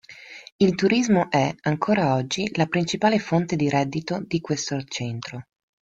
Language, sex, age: Italian, female, 30-39